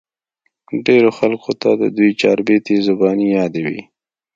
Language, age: Pashto, 30-39